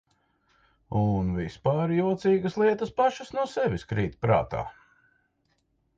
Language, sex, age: Latvian, male, 50-59